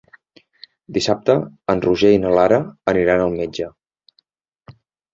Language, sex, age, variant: Catalan, male, 19-29, Central